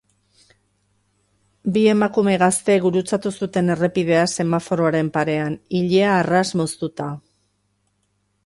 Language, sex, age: Basque, female, 50-59